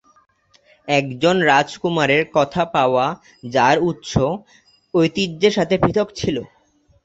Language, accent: Bengali, Bengali